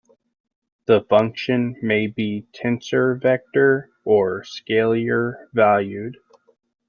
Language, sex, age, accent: English, male, 30-39, United States English